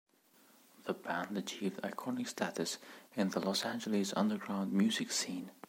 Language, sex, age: English, male, 19-29